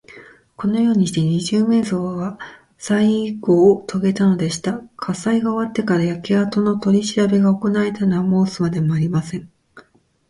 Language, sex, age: Japanese, female, 40-49